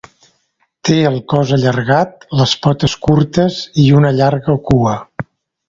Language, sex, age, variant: Catalan, male, 50-59, Central